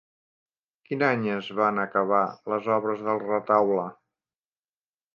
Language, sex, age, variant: Catalan, male, 50-59, Central